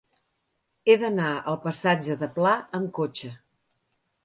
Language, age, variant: Catalan, 60-69, Central